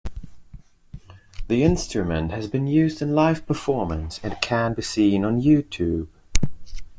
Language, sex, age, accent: English, male, 19-29, United States English